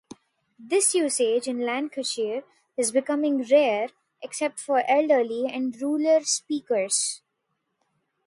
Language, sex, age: English, female, 19-29